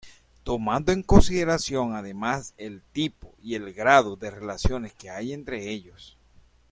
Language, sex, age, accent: Spanish, male, 40-49, Caribe: Cuba, Venezuela, Puerto Rico, República Dominicana, Panamá, Colombia caribeña, México caribeño, Costa del golfo de México